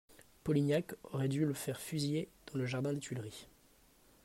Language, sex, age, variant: French, male, 30-39, Français de métropole